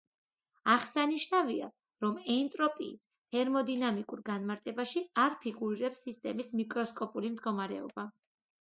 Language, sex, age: Georgian, female, 30-39